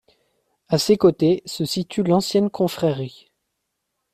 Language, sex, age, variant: French, male, under 19, Français de métropole